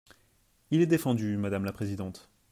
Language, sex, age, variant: French, male, 19-29, Français de métropole